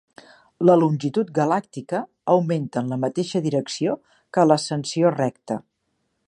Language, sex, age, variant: Catalan, female, 60-69, Septentrional